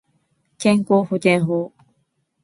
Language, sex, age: Japanese, female, 50-59